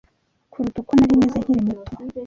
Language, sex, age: Kinyarwanda, female, 19-29